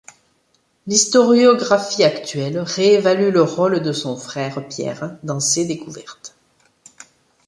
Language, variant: French, Français de métropole